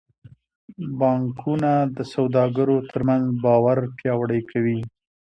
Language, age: Pashto, 19-29